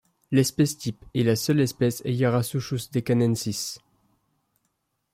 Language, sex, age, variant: French, male, 19-29, Français de métropole